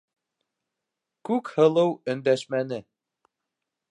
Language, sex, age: Bashkir, male, 19-29